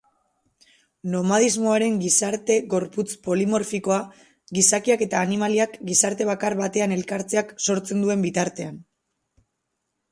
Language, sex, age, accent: Basque, female, 19-29, Mendebalekoa (Araba, Bizkaia, Gipuzkoako mendebaleko herri batzuk)